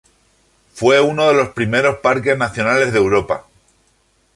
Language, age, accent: Spanish, 40-49, España: Centro-Sur peninsular (Madrid, Toledo, Castilla-La Mancha)